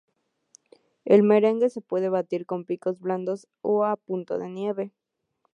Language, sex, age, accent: Spanish, female, under 19, México